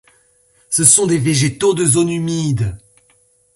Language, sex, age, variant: French, female, 19-29, Français de métropole